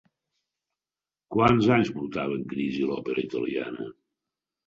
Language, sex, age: Catalan, male, 60-69